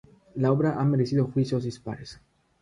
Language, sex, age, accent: Spanish, male, under 19, Andino-Pacífico: Colombia, Perú, Ecuador, oeste de Bolivia y Venezuela andina; Rioplatense: Argentina, Uruguay, este de Bolivia, Paraguay